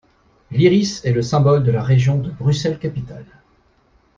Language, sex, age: French, male, 40-49